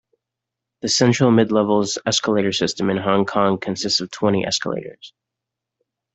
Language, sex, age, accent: English, male, 19-29, United States English